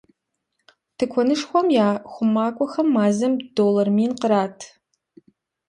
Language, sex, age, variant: Kabardian, female, 30-39, Адыгэбзэ (Къэбэрдей, Кирил, псоми зэдай)